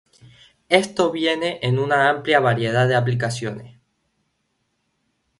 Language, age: Spanish, 19-29